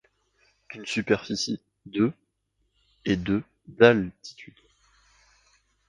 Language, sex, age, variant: French, male, 19-29, Français de métropole